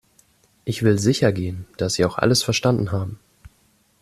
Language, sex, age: German, male, 19-29